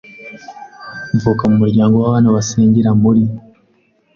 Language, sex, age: Kinyarwanda, male, 19-29